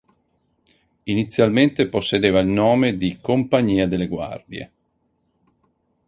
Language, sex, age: Italian, male, 50-59